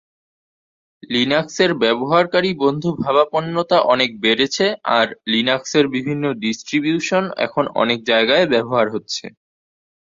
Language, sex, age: Bengali, male, under 19